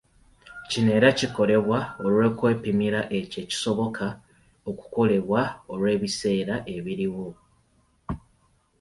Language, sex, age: Ganda, male, 19-29